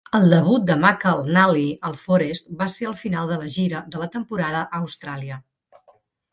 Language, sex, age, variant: Catalan, female, 40-49, Central